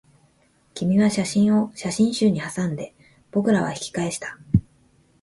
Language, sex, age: Japanese, female, 30-39